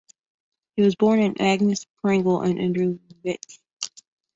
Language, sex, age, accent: English, female, 19-29, United States English